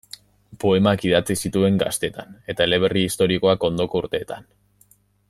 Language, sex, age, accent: Basque, male, 19-29, Mendebalekoa (Araba, Bizkaia, Gipuzkoako mendebaleko herri batzuk)